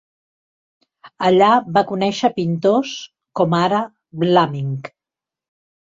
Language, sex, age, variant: Catalan, female, 50-59, Central